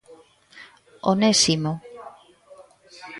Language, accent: Galician, Central (gheada)